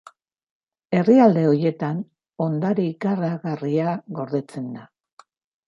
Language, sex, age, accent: Basque, female, 60-69, Erdialdekoa edo Nafarra (Gipuzkoa, Nafarroa)